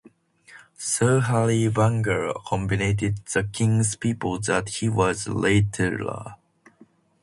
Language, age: English, under 19